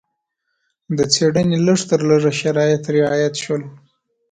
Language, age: Pashto, 30-39